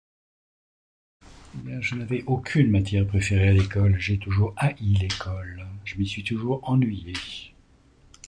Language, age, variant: French, 70-79, Français de métropole